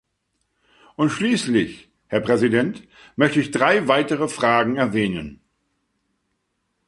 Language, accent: German, Deutschland Deutsch